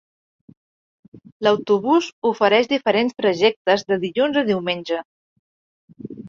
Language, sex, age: Catalan, female, 30-39